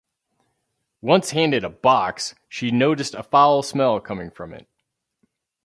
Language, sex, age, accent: English, male, 50-59, United States English